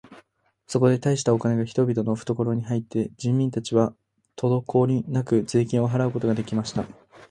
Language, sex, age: Japanese, male, 19-29